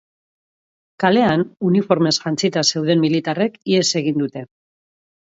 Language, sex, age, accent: Basque, female, 40-49, Mendebalekoa (Araba, Bizkaia, Gipuzkoako mendebaleko herri batzuk)